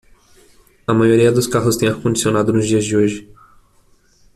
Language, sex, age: Portuguese, male, 19-29